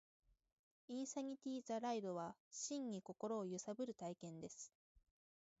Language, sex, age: Japanese, female, 19-29